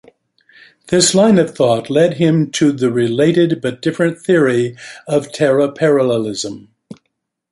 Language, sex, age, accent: English, male, 80-89, United States English